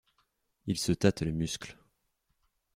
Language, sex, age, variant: French, male, 19-29, Français de métropole